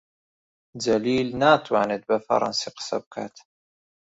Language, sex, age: Central Kurdish, male, 30-39